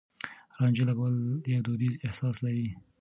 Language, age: Pashto, 19-29